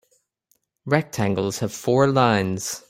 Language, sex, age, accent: English, male, 19-29, Irish English